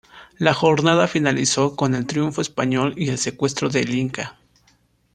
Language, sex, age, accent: Spanish, male, 19-29, México